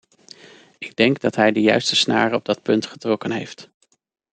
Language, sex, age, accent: Dutch, male, 40-49, Nederlands Nederlands